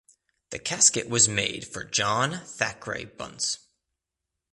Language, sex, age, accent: English, male, 19-29, United States English